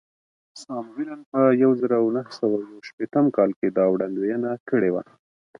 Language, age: Pashto, 30-39